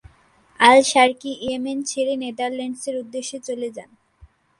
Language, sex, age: Bengali, female, under 19